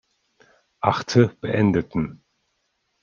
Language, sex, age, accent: German, male, 40-49, Deutschland Deutsch